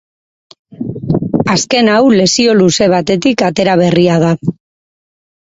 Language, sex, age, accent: Basque, female, 30-39, Mendebalekoa (Araba, Bizkaia, Gipuzkoako mendebaleko herri batzuk)